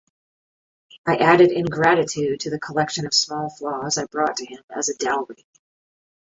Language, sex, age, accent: English, female, 50-59, United States English